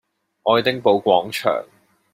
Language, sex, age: Cantonese, male, 19-29